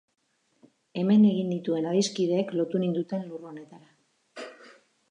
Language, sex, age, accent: Basque, female, 40-49, Erdialdekoa edo Nafarra (Gipuzkoa, Nafarroa)